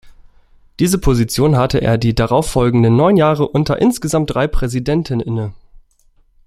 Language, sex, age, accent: German, male, 19-29, Deutschland Deutsch